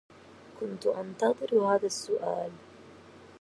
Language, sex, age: Arabic, female, 19-29